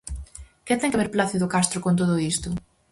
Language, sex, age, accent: Galician, female, under 19, Central (gheada)